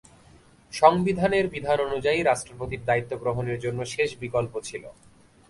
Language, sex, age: Bengali, male, 19-29